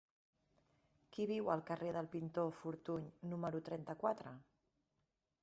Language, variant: Catalan, Central